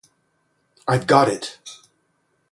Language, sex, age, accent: English, male, 60-69, United States English